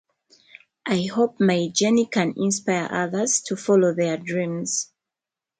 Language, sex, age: English, female, 40-49